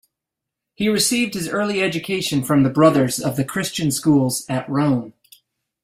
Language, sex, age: English, male, 40-49